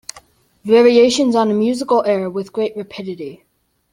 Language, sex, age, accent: English, male, under 19, United States English